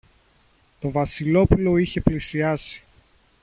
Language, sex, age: Greek, male, 30-39